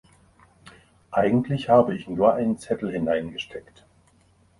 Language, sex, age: German, male, 60-69